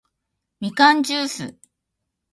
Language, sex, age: Japanese, female, 40-49